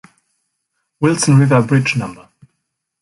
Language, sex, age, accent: German, male, 19-29, Deutschland Deutsch